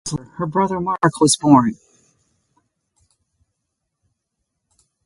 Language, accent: English, United States English